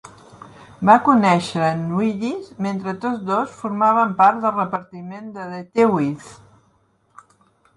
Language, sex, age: Catalan, female, 60-69